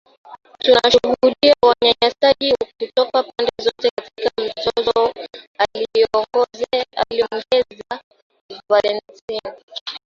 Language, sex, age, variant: Swahili, female, 19-29, Kiswahili cha Bara ya Kenya